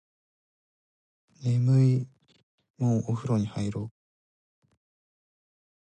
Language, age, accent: Japanese, 19-29, 標準語